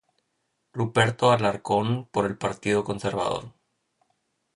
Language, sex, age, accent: Spanish, male, 30-39, México